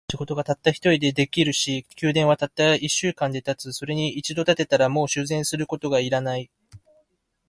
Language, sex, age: Japanese, male, 19-29